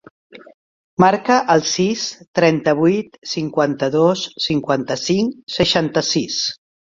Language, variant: Catalan, Central